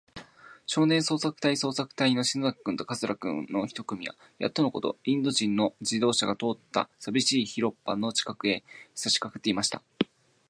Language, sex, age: Japanese, male, 19-29